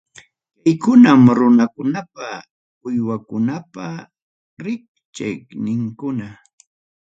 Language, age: Ayacucho Quechua, 60-69